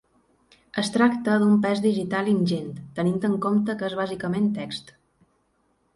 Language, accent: Catalan, balear; central